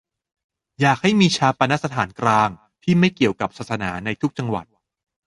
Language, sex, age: Thai, male, 40-49